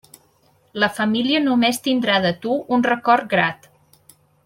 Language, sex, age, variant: Catalan, female, 19-29, Central